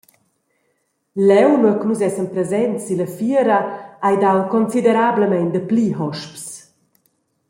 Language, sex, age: Romansh, female, 40-49